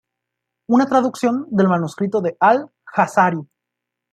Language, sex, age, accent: Spanish, male, 19-29, México